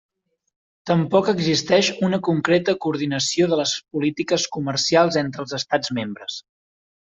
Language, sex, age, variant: Catalan, male, 19-29, Central